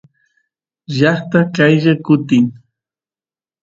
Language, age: Santiago del Estero Quichua, 40-49